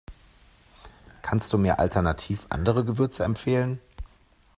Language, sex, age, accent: German, male, 40-49, Deutschland Deutsch